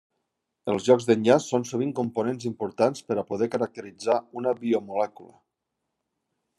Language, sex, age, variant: Catalan, male, 40-49, Central